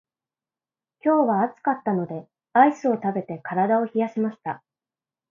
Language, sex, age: Japanese, female, 19-29